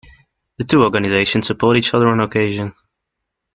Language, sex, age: English, male, 19-29